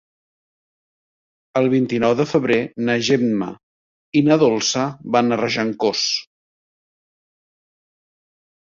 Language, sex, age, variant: Catalan, male, 40-49, Central